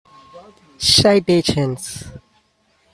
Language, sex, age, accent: English, male, 19-29, India and South Asia (India, Pakistan, Sri Lanka)